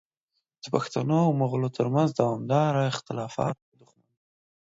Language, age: Pashto, 19-29